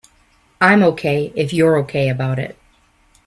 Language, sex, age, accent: English, female, 50-59, United States English